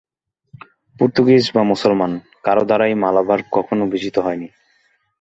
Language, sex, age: Bengali, male, 19-29